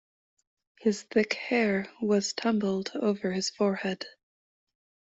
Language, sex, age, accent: English, female, 30-39, Canadian English